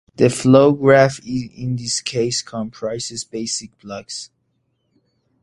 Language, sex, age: English, male, 19-29